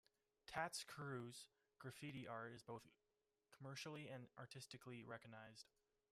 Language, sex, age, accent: English, male, 19-29, Canadian English